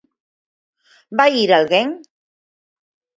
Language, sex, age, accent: Galician, female, 50-59, Normativo (estándar)